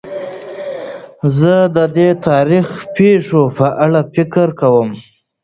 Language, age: Pashto, 19-29